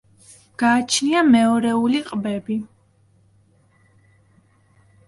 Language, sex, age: Georgian, female, 19-29